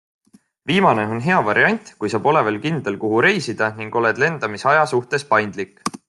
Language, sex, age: Estonian, male, 19-29